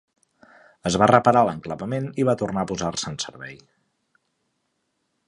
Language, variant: Catalan, Central